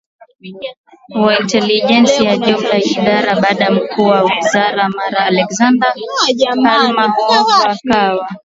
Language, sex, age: Swahili, female, 19-29